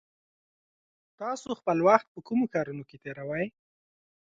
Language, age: Pashto, 19-29